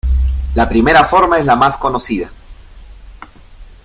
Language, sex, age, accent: Spanish, male, 30-39, Andino-Pacífico: Colombia, Perú, Ecuador, oeste de Bolivia y Venezuela andina